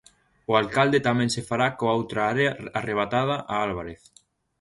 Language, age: Galician, 19-29